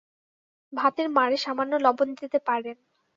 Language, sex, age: Bengali, female, 19-29